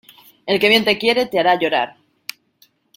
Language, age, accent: Spanish, 30-39, España: Norte peninsular (Asturias, Castilla y León, Cantabria, País Vasco, Navarra, Aragón, La Rioja, Guadalajara, Cuenca)